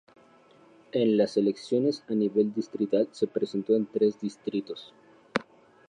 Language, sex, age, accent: Spanish, male, 19-29, México